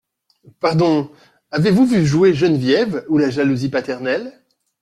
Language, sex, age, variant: French, male, 40-49, Français de métropole